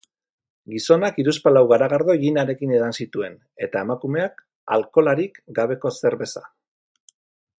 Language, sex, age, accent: Basque, male, 40-49, Mendebalekoa (Araba, Bizkaia, Gipuzkoako mendebaleko herri batzuk)